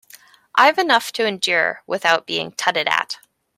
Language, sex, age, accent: English, female, 19-29, Canadian English